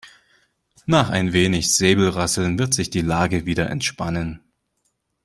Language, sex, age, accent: German, male, 19-29, Deutschland Deutsch